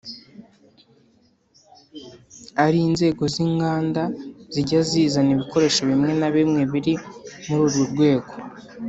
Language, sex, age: Kinyarwanda, male, under 19